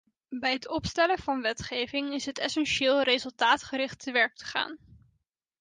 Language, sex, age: Dutch, female, 19-29